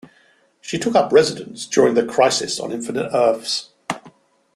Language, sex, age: English, male, 60-69